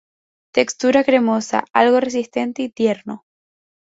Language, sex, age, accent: Spanish, female, 19-29, España: Islas Canarias